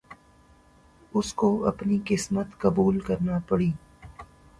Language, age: Urdu, 19-29